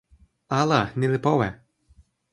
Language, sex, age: Toki Pona, male, 19-29